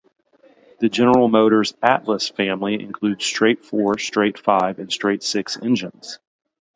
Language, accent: English, United States English